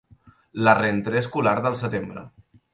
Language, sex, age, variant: Catalan, male, 30-39, Central